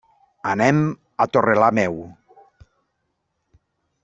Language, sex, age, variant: Catalan, male, 40-49, Central